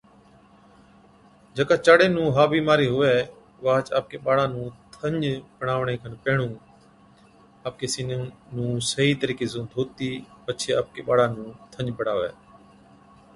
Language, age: Od, 50-59